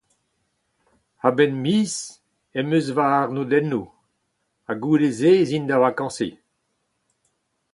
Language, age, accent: Breton, 70-79, Leoneg